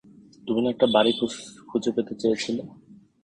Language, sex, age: Bengali, male, 30-39